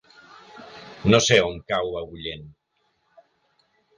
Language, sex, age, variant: Catalan, male, 50-59, Central